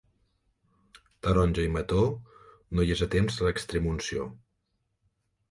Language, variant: Catalan, Central